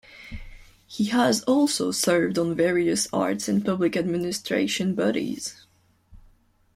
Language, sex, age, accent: English, female, 19-29, United States English